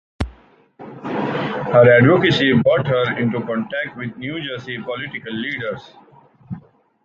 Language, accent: English, India and South Asia (India, Pakistan, Sri Lanka)